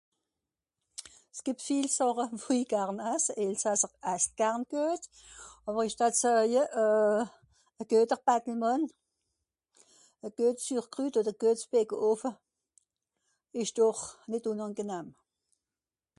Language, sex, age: Swiss German, female, 60-69